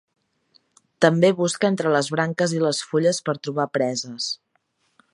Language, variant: Catalan, Central